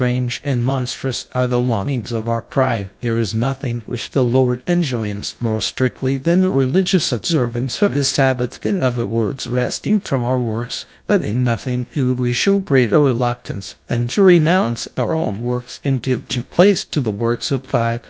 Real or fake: fake